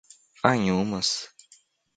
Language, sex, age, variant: Portuguese, male, 19-29, Portuguese (Brasil)